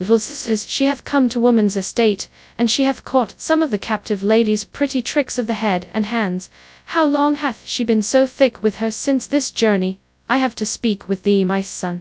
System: TTS, FastPitch